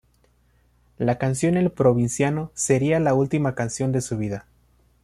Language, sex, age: Spanish, male, 19-29